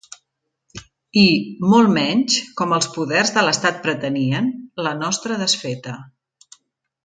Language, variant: Catalan, Central